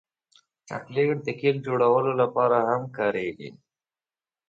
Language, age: Pashto, under 19